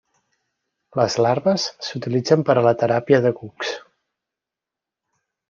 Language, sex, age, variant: Catalan, male, 30-39, Central